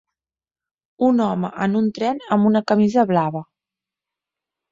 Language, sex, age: Catalan, female, 40-49